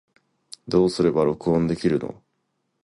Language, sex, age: Japanese, male, 19-29